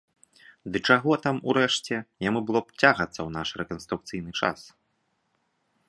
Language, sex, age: Belarusian, male, 30-39